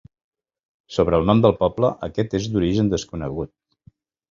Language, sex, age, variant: Catalan, male, 50-59, Central